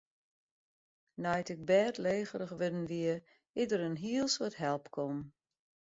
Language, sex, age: Western Frisian, female, 60-69